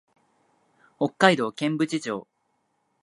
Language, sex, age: Japanese, male, 19-29